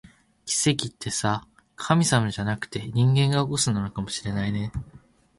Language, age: Japanese, 19-29